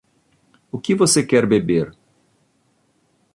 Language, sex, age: Portuguese, male, 50-59